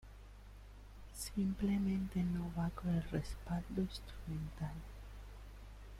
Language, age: Spanish, 19-29